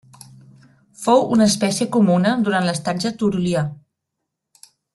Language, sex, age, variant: Catalan, female, 19-29, Nord-Occidental